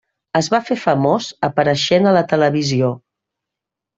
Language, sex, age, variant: Catalan, female, 40-49, Central